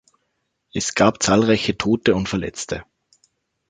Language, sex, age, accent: German, male, 30-39, Österreichisches Deutsch